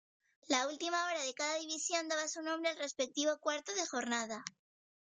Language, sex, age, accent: Spanish, female, under 19, España: Norte peninsular (Asturias, Castilla y León, Cantabria, País Vasco, Navarra, Aragón, La Rioja, Guadalajara, Cuenca)